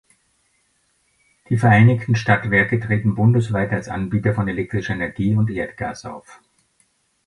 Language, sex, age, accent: German, male, 60-69, Österreichisches Deutsch